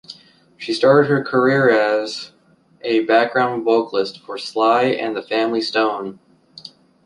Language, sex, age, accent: English, male, 30-39, United States English